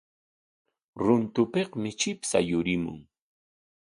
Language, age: Corongo Ancash Quechua, 50-59